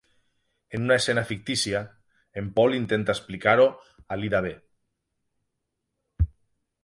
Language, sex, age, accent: Catalan, male, 40-49, valencià